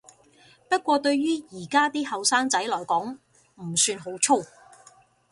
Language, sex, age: Cantonese, female, 50-59